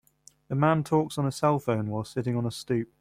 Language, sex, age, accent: English, male, 19-29, England English